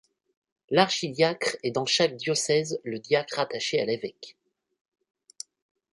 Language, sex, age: French, male, 19-29